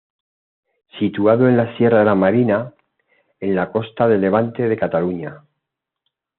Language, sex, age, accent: Spanish, male, 50-59, España: Centro-Sur peninsular (Madrid, Toledo, Castilla-La Mancha)